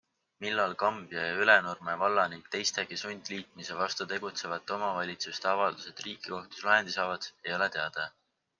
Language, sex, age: Estonian, male, 19-29